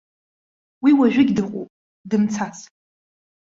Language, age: Abkhazian, 19-29